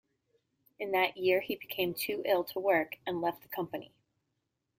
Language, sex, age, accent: English, female, 30-39, United States English